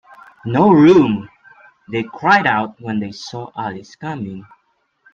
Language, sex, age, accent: English, male, 19-29, Filipino